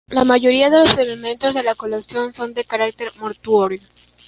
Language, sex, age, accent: Spanish, female, under 19, Andino-Pacífico: Colombia, Perú, Ecuador, oeste de Bolivia y Venezuela andina